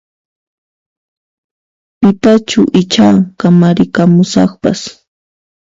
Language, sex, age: Puno Quechua, female, 19-29